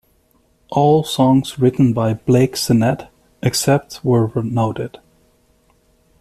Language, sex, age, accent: English, male, 30-39, United States English